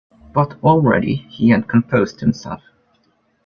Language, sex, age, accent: English, male, under 19, Filipino